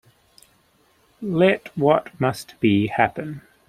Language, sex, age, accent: English, male, 30-39, New Zealand English